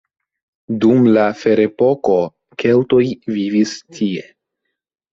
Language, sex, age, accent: Esperanto, male, under 19, Internacia